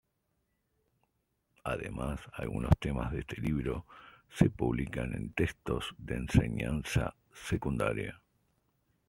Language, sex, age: Spanish, male, 30-39